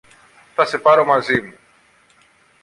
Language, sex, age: Greek, male, 40-49